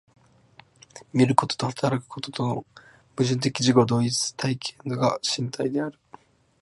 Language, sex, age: Japanese, male, 19-29